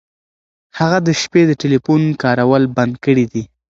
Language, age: Pashto, 19-29